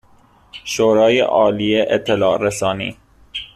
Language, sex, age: Persian, male, 19-29